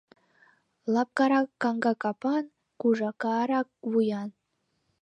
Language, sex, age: Mari, female, under 19